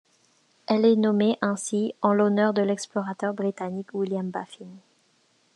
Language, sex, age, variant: French, female, under 19, Français de métropole